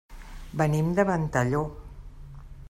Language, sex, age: Catalan, female, 60-69